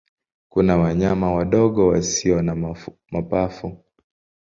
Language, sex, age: Swahili, male, 19-29